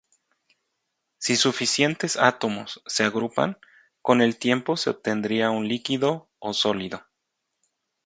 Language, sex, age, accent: Spanish, male, 40-49, México